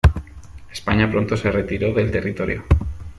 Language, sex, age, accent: Spanish, male, 19-29, España: Centro-Sur peninsular (Madrid, Toledo, Castilla-La Mancha)